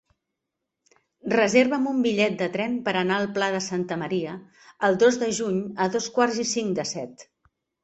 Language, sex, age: Catalan, female, 50-59